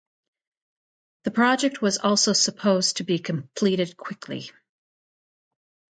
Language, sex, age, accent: English, female, 40-49, United States English